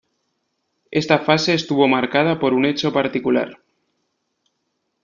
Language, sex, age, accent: Spanish, male, 30-39, España: Norte peninsular (Asturias, Castilla y León, Cantabria, País Vasco, Navarra, Aragón, La Rioja, Guadalajara, Cuenca)